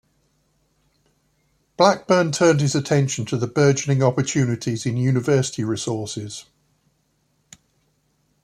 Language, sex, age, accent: English, male, 60-69, England English